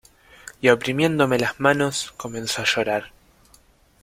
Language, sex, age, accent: Spanish, male, 19-29, Rioplatense: Argentina, Uruguay, este de Bolivia, Paraguay